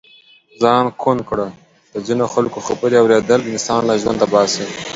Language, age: Pashto, 19-29